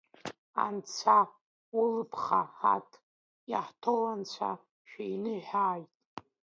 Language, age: Abkhazian, under 19